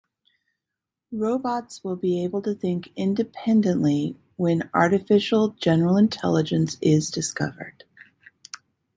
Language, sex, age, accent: English, female, 50-59, United States English